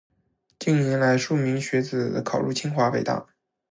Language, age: Chinese, 19-29